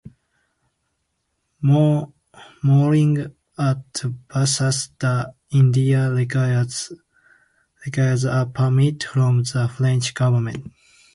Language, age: English, 19-29